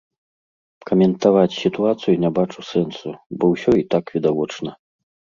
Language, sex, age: Belarusian, male, 40-49